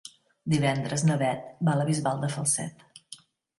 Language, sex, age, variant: Catalan, female, 50-59, Central